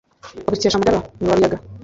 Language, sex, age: Kinyarwanda, female, 19-29